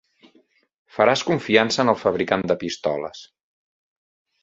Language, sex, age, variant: Catalan, male, 30-39, Central